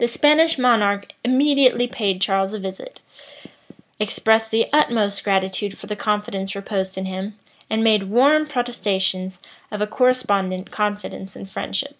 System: none